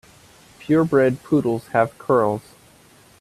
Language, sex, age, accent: English, male, 19-29, United States English